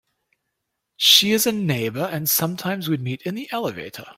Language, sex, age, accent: English, male, 40-49, New Zealand English